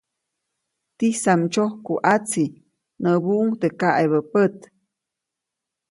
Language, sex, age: Copainalá Zoque, female, 19-29